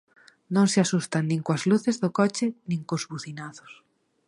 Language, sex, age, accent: Galician, female, 30-39, Normativo (estándar)